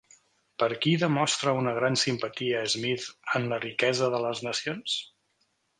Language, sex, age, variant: Catalan, male, 50-59, Central